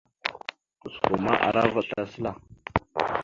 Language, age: Mada (Cameroon), 19-29